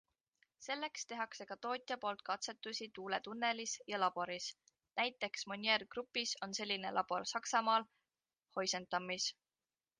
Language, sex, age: Estonian, female, 19-29